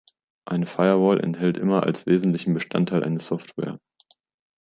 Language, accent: German, Deutschland Deutsch